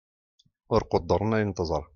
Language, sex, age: Kabyle, male, 50-59